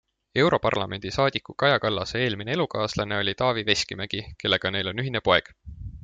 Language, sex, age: Estonian, male, 19-29